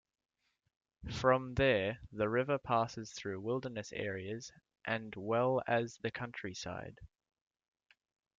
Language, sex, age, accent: English, male, 19-29, Australian English